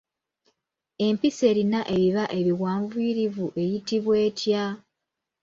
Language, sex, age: Ganda, female, 19-29